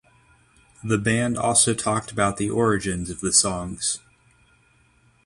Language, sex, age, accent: English, male, 19-29, United States English